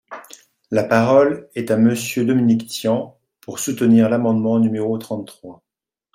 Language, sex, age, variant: French, male, 40-49, Français de métropole